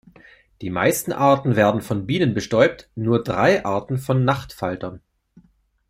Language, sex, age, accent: German, male, 40-49, Deutschland Deutsch